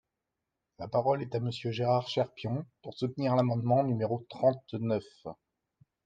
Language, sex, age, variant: French, male, 30-39, Français de métropole